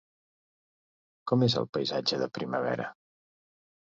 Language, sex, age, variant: Catalan, male, 60-69, Central